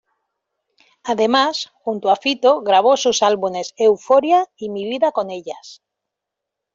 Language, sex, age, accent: Spanish, female, 40-49, España: Norte peninsular (Asturias, Castilla y León, Cantabria, País Vasco, Navarra, Aragón, La Rioja, Guadalajara, Cuenca)